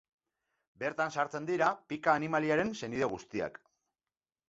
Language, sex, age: Basque, male, 40-49